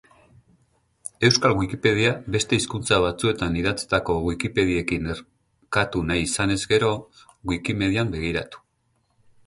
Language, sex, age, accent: Basque, male, 40-49, Mendebalekoa (Araba, Bizkaia, Gipuzkoako mendebaleko herri batzuk)